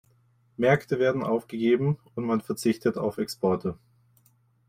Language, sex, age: German, male, 19-29